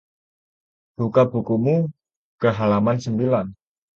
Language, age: Indonesian, 19-29